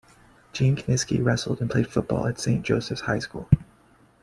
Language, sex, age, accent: English, male, 30-39, United States English